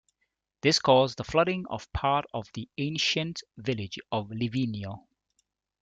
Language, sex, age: English, male, 30-39